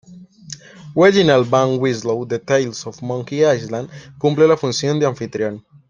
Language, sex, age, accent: Spanish, male, 19-29, Andino-Pacífico: Colombia, Perú, Ecuador, oeste de Bolivia y Venezuela andina